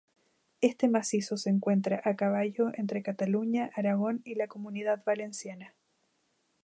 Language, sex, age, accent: Spanish, female, 19-29, Chileno: Chile, Cuyo